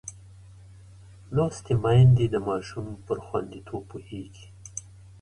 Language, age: Pashto, 60-69